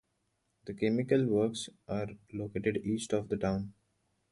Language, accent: English, India and South Asia (India, Pakistan, Sri Lanka)